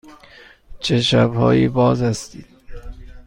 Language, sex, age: Persian, male, 30-39